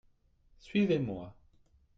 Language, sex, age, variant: French, male, 30-39, Français de métropole